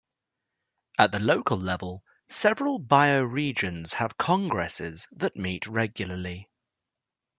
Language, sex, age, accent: English, male, 19-29, England English